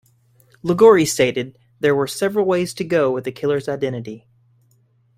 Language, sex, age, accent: English, male, 30-39, United States English